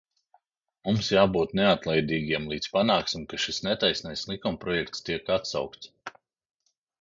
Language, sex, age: Latvian, male, 40-49